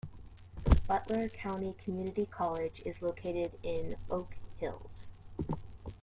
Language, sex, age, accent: English, female, 30-39, United States English